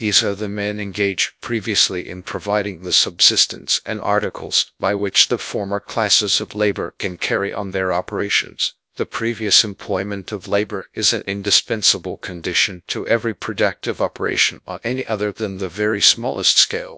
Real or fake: fake